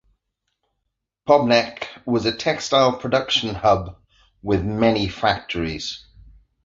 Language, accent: English, Welsh English